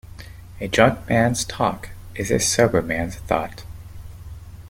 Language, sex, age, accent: English, male, 30-39, United States English